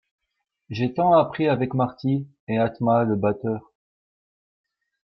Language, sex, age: French, male, 30-39